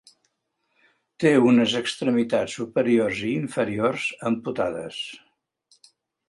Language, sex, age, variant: Catalan, male, 70-79, Central